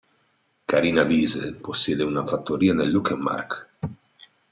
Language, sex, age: Italian, male, 50-59